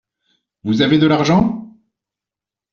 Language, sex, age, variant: French, male, 40-49, Français de métropole